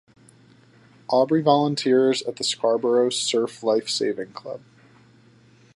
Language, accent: English, United States English